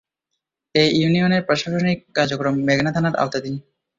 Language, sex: Bengali, male